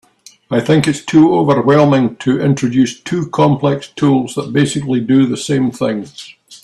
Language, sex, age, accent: English, male, 50-59, Scottish English